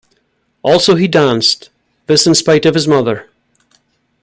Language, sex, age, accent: English, male, 60-69, Scottish English